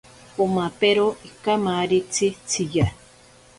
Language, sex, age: Ashéninka Perené, female, 40-49